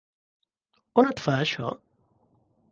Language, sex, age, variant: Catalan, male, 50-59, Central